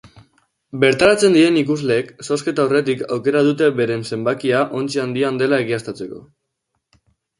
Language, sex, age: Basque, male, under 19